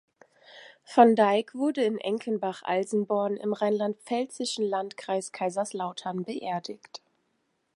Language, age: German, 19-29